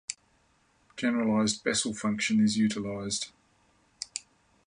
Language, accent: English, Australian English